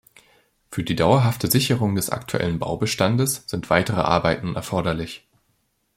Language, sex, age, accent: German, male, 19-29, Deutschland Deutsch